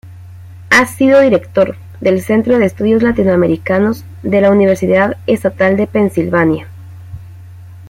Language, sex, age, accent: Spanish, female, 30-39, América central